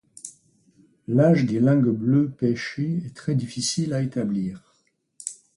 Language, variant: French, Français de métropole